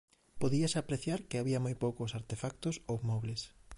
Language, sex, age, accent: Galician, male, 19-29, Central (gheada)